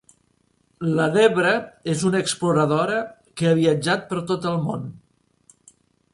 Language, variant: Catalan, Central